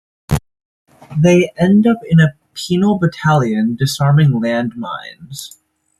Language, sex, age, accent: English, male, under 19, United States English